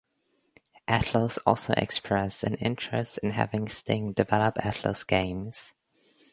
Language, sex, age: English, female, under 19